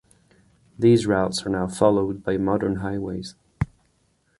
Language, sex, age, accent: English, male, 30-39, United States English